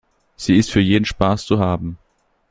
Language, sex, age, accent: German, male, 19-29, Österreichisches Deutsch